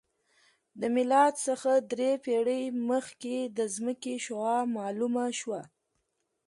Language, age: Pashto, 19-29